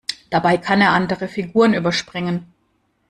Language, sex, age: German, female, 40-49